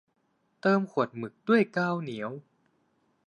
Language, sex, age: Thai, male, 19-29